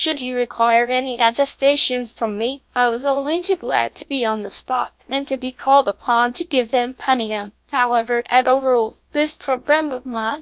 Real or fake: fake